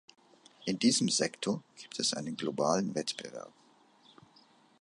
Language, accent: German, Deutschland Deutsch